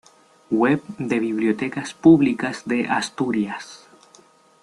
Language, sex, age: Spanish, male, 19-29